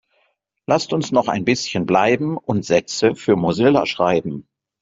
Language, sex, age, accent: German, male, 50-59, Deutschland Deutsch